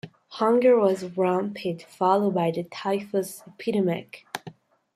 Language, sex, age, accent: English, female, under 19, United States English